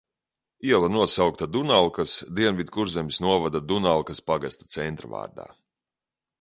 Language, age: Latvian, 30-39